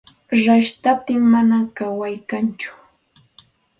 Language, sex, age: Santa Ana de Tusi Pasco Quechua, female, 30-39